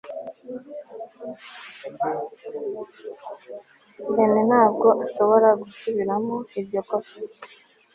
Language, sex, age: Kinyarwanda, female, 19-29